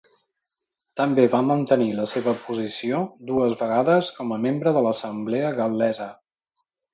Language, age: Catalan, 50-59